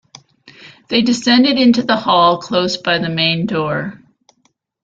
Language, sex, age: English, female, 50-59